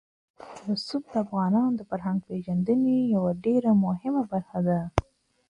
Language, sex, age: Pashto, female, 19-29